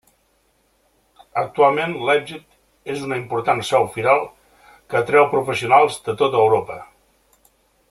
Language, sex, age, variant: Catalan, male, 60-69, Central